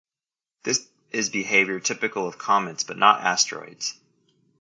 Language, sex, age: English, male, 30-39